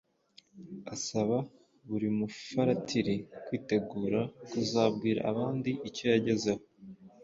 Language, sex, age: Kinyarwanda, male, 19-29